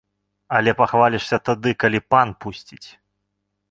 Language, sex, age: Belarusian, male, 19-29